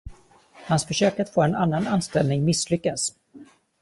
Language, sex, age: Swedish, male, 40-49